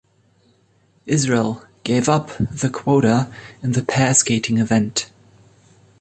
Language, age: English, 30-39